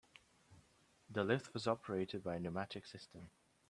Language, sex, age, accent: English, male, 19-29, England English